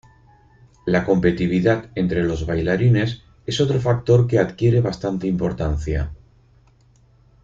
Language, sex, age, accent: Spanish, male, 50-59, España: Norte peninsular (Asturias, Castilla y León, Cantabria, País Vasco, Navarra, Aragón, La Rioja, Guadalajara, Cuenca)